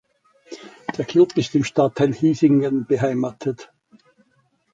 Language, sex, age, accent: German, male, 80-89, Österreichisches Deutsch